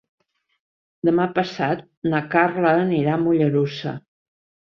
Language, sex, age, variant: Catalan, female, 60-69, Central